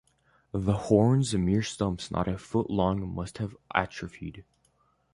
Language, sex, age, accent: English, male, under 19, United States English